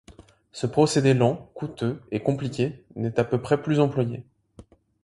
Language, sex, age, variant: French, male, 19-29, Français de métropole